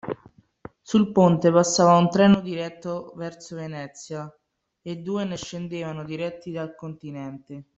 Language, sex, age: Italian, female, 19-29